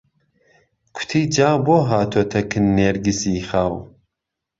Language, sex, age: Central Kurdish, male, 40-49